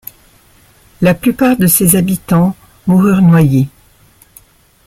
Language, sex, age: French, male, 60-69